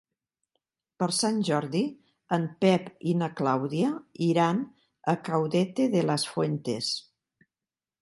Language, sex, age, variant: Catalan, female, 60-69, Central